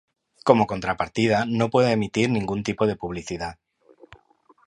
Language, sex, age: Spanish, male, 40-49